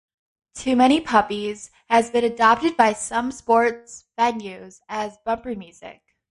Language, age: English, 19-29